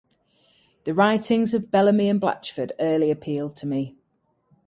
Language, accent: English, England English